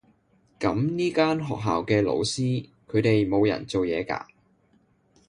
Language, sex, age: Cantonese, male, 19-29